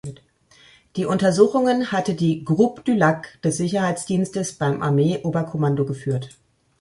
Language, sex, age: German, female, 40-49